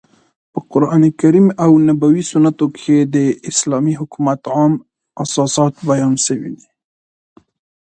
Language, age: Pashto, 19-29